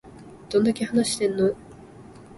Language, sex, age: Japanese, female, 19-29